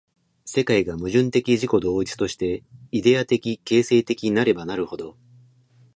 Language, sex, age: Japanese, male, 30-39